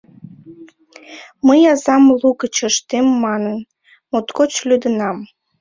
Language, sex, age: Mari, female, 19-29